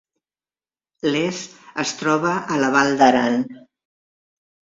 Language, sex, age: Catalan, female, 60-69